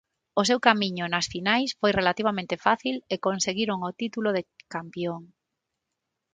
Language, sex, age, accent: Galician, female, 40-49, Normativo (estándar); Neofalante